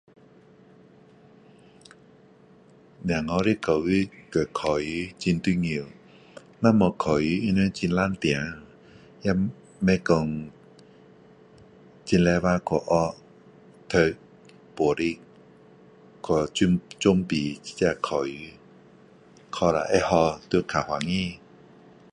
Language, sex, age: Min Dong Chinese, male, 50-59